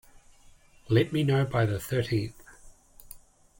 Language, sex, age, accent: English, male, 30-39, New Zealand English